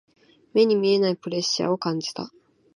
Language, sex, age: Japanese, female, 19-29